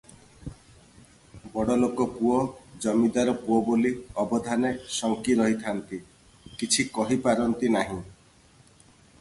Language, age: Odia, 30-39